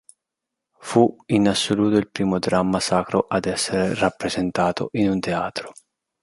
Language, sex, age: Italian, male, 19-29